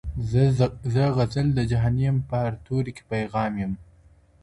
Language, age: Pashto, under 19